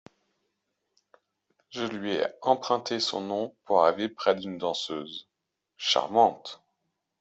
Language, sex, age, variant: French, male, 30-39, Français de métropole